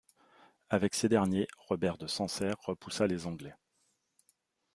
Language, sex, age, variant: French, male, 40-49, Français de métropole